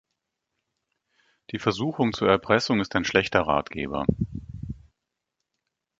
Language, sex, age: German, male, 50-59